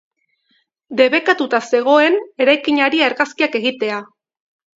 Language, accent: Basque, Erdialdekoa edo Nafarra (Gipuzkoa, Nafarroa)